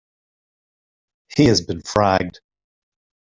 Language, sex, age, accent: English, male, 40-49, Irish English